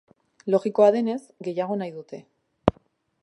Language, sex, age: Basque, female, 19-29